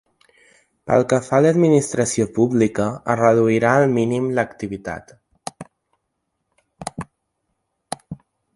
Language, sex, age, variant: Catalan, male, under 19, Central